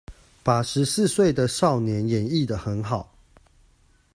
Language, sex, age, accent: Chinese, male, 30-39, 出生地：桃園市